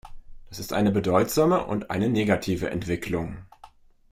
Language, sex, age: German, male, 30-39